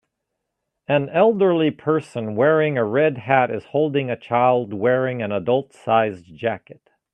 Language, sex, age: English, male, 50-59